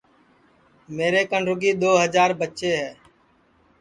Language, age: Sansi, 19-29